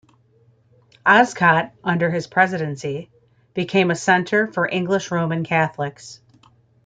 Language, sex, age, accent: English, female, 40-49, United States English